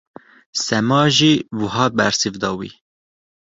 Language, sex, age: Kurdish, male, 19-29